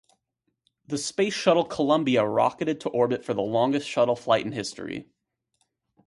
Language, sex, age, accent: English, male, 19-29, United States English